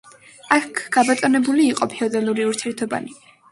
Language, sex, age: Georgian, female, under 19